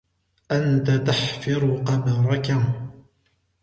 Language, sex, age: Arabic, male, 19-29